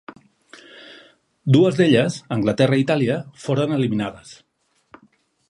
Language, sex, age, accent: Catalan, male, 50-59, Barceloní